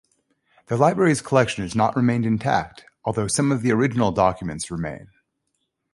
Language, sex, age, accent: English, male, 30-39, United States English